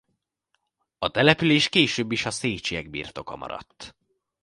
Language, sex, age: Hungarian, male, under 19